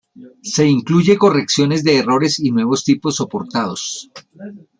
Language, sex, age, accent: Spanish, male, 60-69, Caribe: Cuba, Venezuela, Puerto Rico, República Dominicana, Panamá, Colombia caribeña, México caribeño, Costa del golfo de México